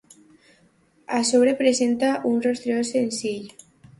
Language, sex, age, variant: Catalan, female, under 19, Alacantí